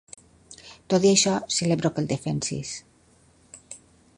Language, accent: Catalan, valencià; valencià meridional